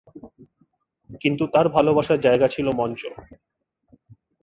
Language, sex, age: Bengali, male, 30-39